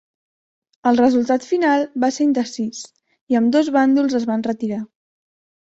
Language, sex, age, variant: Catalan, female, under 19, Central